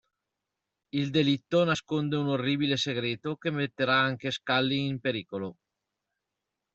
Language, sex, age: Italian, male, 30-39